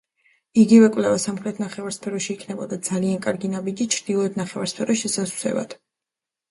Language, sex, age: Georgian, female, 19-29